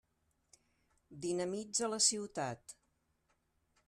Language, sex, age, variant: Catalan, female, 60-69, Central